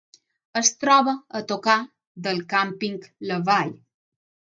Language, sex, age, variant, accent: Catalan, female, under 19, Balear, balear; mallorquí